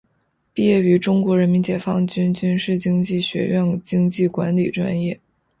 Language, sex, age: Chinese, female, 19-29